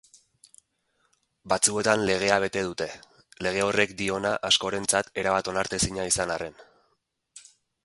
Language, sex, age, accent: Basque, male, 30-39, Erdialdekoa edo Nafarra (Gipuzkoa, Nafarroa)